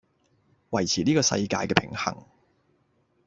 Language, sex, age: Cantonese, male, 30-39